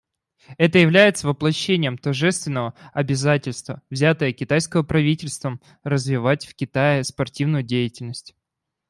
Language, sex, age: Russian, male, 19-29